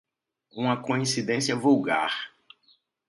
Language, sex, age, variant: Portuguese, male, 30-39, Portuguese (Brasil)